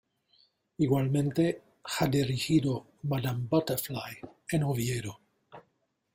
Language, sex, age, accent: Spanish, male, 50-59, España: Centro-Sur peninsular (Madrid, Toledo, Castilla-La Mancha)